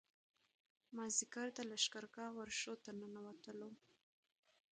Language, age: Pashto, under 19